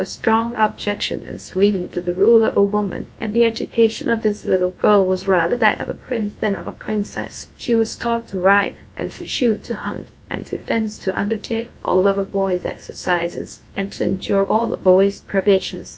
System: TTS, GlowTTS